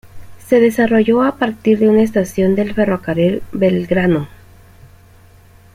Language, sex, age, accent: Spanish, female, 30-39, América central